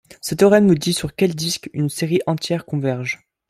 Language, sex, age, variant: French, male, 19-29, Français de métropole